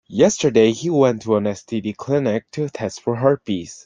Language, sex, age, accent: English, male, 19-29, United States English